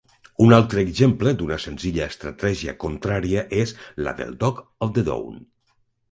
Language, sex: Catalan, male